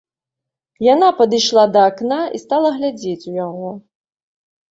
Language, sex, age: Belarusian, female, 30-39